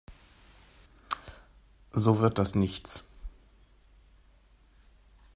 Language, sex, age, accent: German, male, 40-49, Deutschland Deutsch